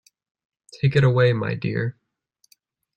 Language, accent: English, United States English